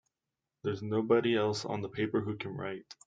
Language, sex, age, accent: English, male, 19-29, United States English